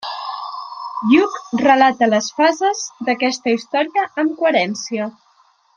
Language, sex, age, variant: Catalan, female, under 19, Central